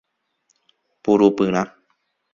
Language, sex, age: Guarani, male, 19-29